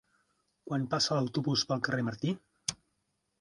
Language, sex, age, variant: Catalan, male, 30-39, Central